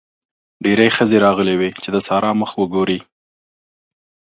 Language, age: Pashto, 30-39